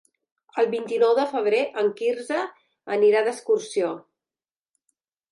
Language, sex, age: Catalan, female, 50-59